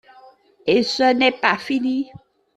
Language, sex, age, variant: French, female, 60-69, Français des départements et régions d'outre-mer